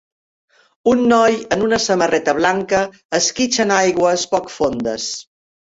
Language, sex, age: Catalan, female, 60-69